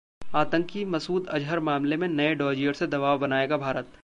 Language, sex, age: Hindi, male, 19-29